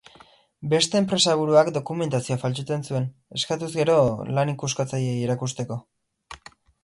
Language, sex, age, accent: Basque, male, 19-29, Erdialdekoa edo Nafarra (Gipuzkoa, Nafarroa)